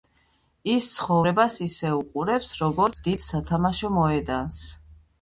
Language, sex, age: Georgian, male, 19-29